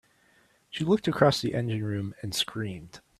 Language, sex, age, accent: English, male, 40-49, United States English